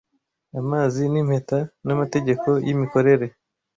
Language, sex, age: Kinyarwanda, male, 19-29